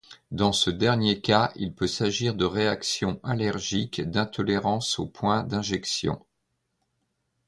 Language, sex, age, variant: French, male, 50-59, Français de métropole